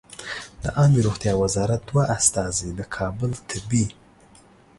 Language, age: Pashto, 30-39